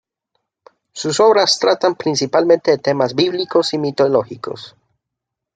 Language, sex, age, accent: Spanish, male, 19-29, Andino-Pacífico: Colombia, Perú, Ecuador, oeste de Bolivia y Venezuela andina